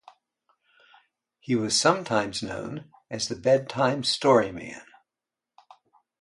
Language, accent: English, United States English